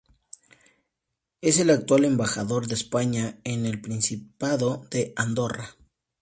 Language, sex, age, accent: Spanish, male, 19-29, México